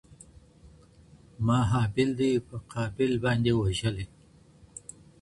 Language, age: Pashto, 60-69